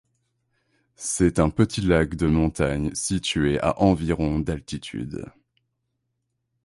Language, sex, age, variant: French, male, 19-29, Français de métropole